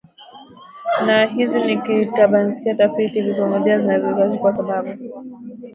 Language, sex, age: Swahili, female, 19-29